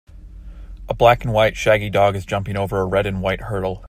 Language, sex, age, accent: English, male, 30-39, United States English